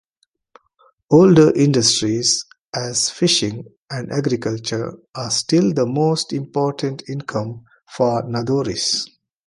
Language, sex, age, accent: English, male, 40-49, India and South Asia (India, Pakistan, Sri Lanka)